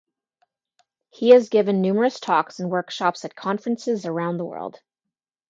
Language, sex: English, female